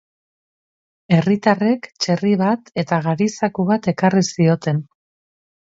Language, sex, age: Basque, female, 40-49